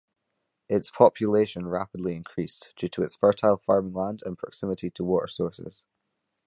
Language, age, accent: English, under 19, Scottish English